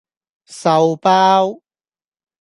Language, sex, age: Cantonese, male, 19-29